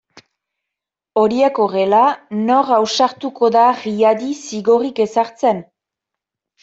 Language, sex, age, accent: Basque, female, 19-29, Nafar-lapurtarra edo Zuberotarra (Lapurdi, Nafarroa Beherea, Zuberoa)